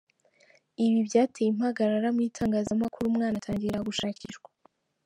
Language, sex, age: Kinyarwanda, female, 19-29